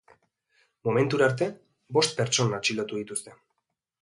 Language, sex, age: Basque, male, 19-29